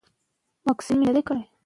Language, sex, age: Pashto, female, 19-29